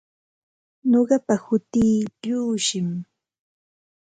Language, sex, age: Ambo-Pasco Quechua, female, 19-29